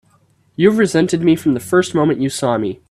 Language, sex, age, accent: English, female, under 19, United States English